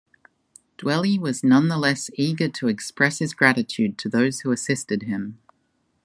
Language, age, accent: English, 30-39, Australian English